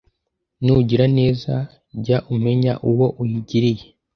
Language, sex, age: Kinyarwanda, male, under 19